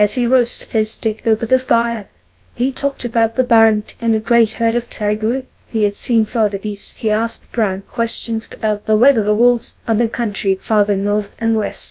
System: TTS, GlowTTS